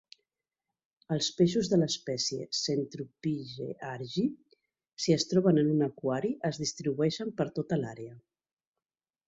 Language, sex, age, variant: Catalan, female, 40-49, Central